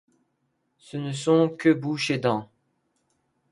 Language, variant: French, Français de métropole